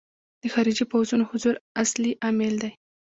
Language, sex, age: Pashto, female, 19-29